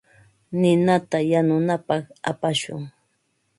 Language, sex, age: Ambo-Pasco Quechua, female, 60-69